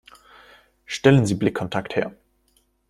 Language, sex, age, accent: German, male, 19-29, Deutschland Deutsch